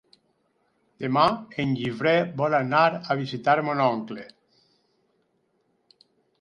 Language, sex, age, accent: Catalan, male, 60-69, valencià